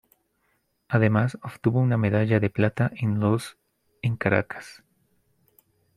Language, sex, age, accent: Spanish, male, 30-39, Andino-Pacífico: Colombia, Perú, Ecuador, oeste de Bolivia y Venezuela andina